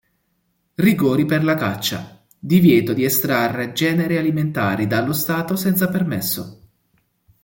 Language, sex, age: Italian, male, 19-29